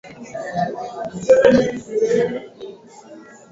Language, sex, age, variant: Swahili, female, 19-29, Kiswahili Sanifu (EA)